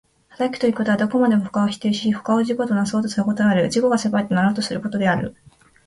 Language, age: Japanese, 19-29